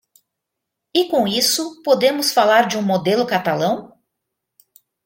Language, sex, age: Portuguese, female, 50-59